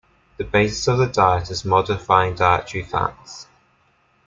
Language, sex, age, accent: English, male, under 19, England English